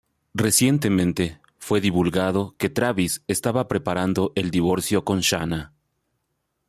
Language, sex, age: Spanish, male, 40-49